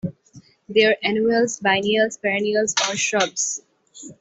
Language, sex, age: English, female, under 19